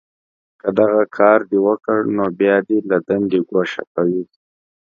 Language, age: Pashto, 19-29